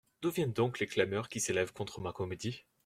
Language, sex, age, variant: French, male, under 19, Français de métropole